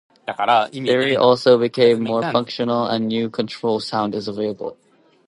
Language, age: English, 19-29